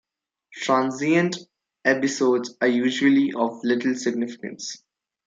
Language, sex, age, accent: English, male, 19-29, India and South Asia (India, Pakistan, Sri Lanka)